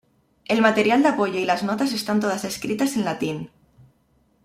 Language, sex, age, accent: Spanish, female, 19-29, España: Centro-Sur peninsular (Madrid, Toledo, Castilla-La Mancha)